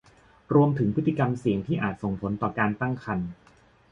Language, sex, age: Thai, male, 40-49